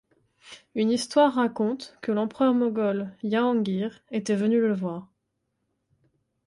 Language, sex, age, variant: French, female, 19-29, Français de métropole